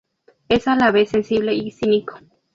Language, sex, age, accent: Spanish, female, under 19, México